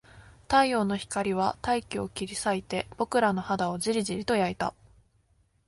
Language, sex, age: Japanese, female, 19-29